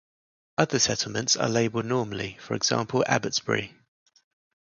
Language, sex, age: English, male, 30-39